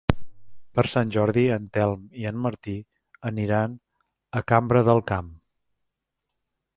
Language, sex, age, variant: Catalan, male, 50-59, Central